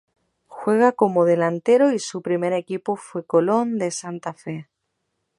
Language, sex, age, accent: Spanish, female, 30-39, España: Norte peninsular (Asturias, Castilla y León, Cantabria, País Vasco, Navarra, Aragón, La Rioja, Guadalajara, Cuenca)